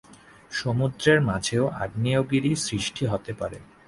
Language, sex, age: Bengali, male, 19-29